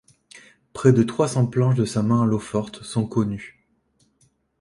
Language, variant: French, Français de métropole